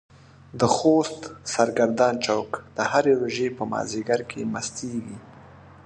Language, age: Pashto, 30-39